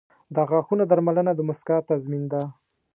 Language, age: Pashto, 30-39